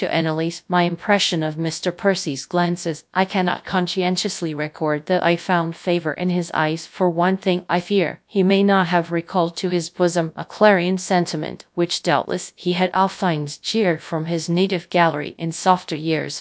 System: TTS, GradTTS